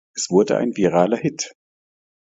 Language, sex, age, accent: German, male, 50-59, Deutschland Deutsch